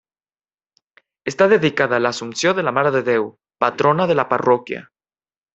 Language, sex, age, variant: Catalan, male, 19-29, Central